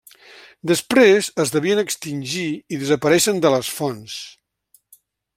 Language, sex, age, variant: Catalan, male, 70-79, Central